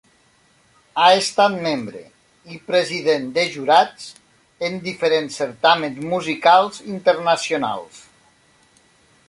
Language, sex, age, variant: Catalan, male, 40-49, Nord-Occidental